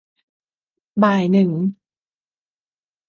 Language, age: Thai, 19-29